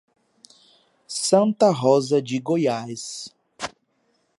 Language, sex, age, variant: Portuguese, male, 19-29, Portuguese (Brasil)